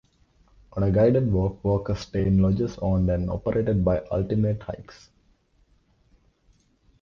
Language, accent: English, India and South Asia (India, Pakistan, Sri Lanka)